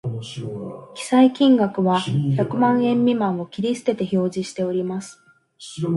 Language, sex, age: Japanese, female, 30-39